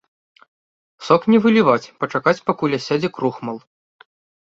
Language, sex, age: Belarusian, male, 19-29